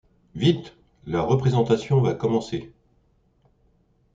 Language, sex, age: French, male, 60-69